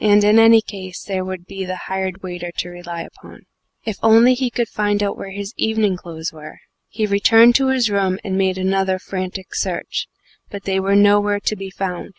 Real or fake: real